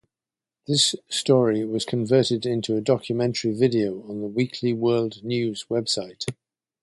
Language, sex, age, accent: English, male, 70-79, England English